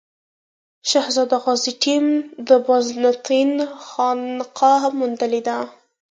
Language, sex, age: Pashto, female, under 19